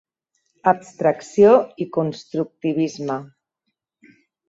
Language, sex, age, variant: Catalan, female, 40-49, Central